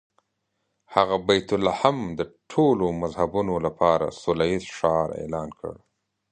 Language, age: Pashto, 30-39